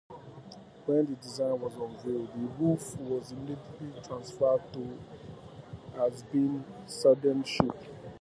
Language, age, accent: English, 30-39, England English